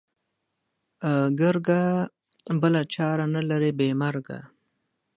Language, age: Pashto, 19-29